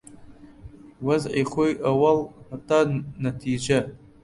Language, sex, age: Central Kurdish, male, 30-39